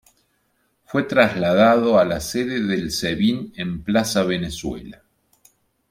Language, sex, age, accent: Spanish, male, 50-59, Rioplatense: Argentina, Uruguay, este de Bolivia, Paraguay